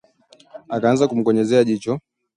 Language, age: Swahili, 19-29